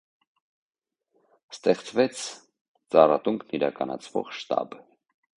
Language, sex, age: Armenian, male, 30-39